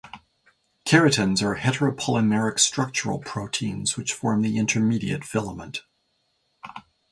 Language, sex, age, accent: English, male, 50-59, Canadian English